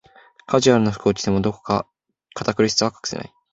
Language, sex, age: Japanese, male, 19-29